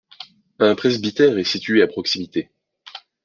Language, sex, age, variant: French, male, 19-29, Français de métropole